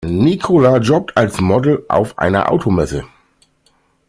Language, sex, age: German, male, 40-49